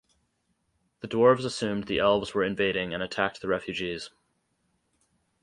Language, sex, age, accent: English, male, 30-39, United States English